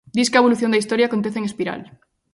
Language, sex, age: Galician, female, 19-29